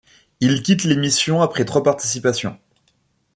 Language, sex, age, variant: French, male, 19-29, Français de métropole